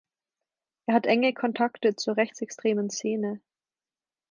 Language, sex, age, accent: German, female, 19-29, Deutschland Deutsch